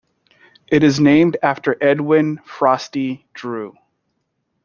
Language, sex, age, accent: English, male, 30-39, United States English